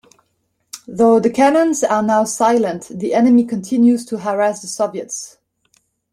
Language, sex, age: English, male, 19-29